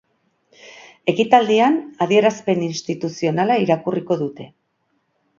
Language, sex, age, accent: Basque, female, 40-49, Erdialdekoa edo Nafarra (Gipuzkoa, Nafarroa)